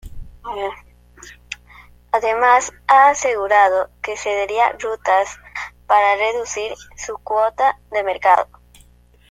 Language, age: Spanish, under 19